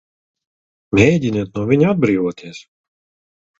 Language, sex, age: Latvian, male, 30-39